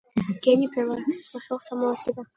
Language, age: Russian, under 19